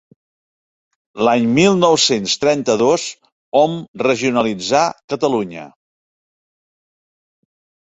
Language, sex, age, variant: Catalan, male, 60-69, Central